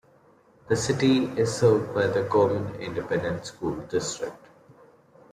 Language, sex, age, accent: English, male, 19-29, India and South Asia (India, Pakistan, Sri Lanka)